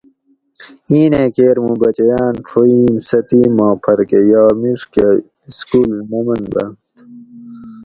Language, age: Gawri, 19-29